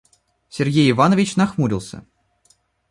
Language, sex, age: Russian, male, under 19